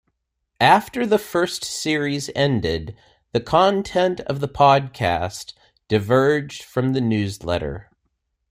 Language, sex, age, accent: English, male, 40-49, United States English